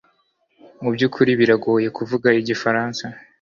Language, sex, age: Kinyarwanda, male, 19-29